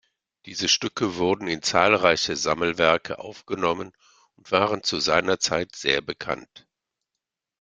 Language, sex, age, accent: German, male, 60-69, Deutschland Deutsch